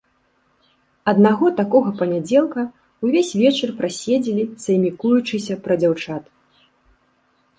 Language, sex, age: Belarusian, female, 30-39